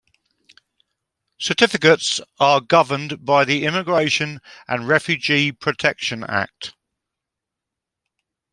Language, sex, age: English, male, 70-79